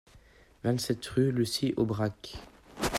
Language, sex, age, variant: French, male, under 19, Français de métropole